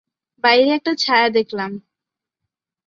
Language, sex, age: Bengali, male, 30-39